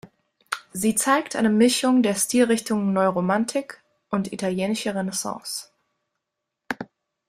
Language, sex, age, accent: German, female, 19-29, Deutschland Deutsch